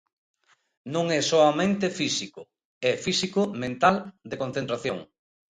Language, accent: Galician, Oriental (común en zona oriental)